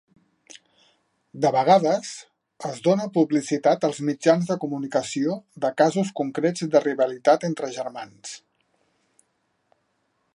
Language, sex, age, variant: Catalan, male, 40-49, Central